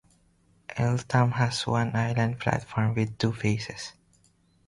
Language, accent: English, Filipino